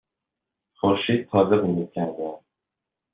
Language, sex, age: Persian, male, 19-29